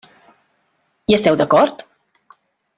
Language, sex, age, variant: Catalan, female, 40-49, Central